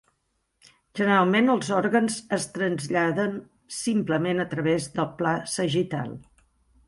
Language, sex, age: Catalan, female, 60-69